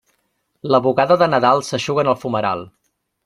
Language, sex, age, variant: Catalan, male, 30-39, Nord-Occidental